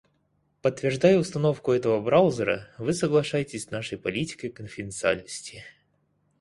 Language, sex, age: Russian, male, 30-39